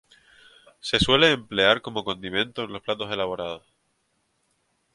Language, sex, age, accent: Spanish, male, 19-29, España: Islas Canarias